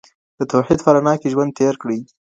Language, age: Pashto, 30-39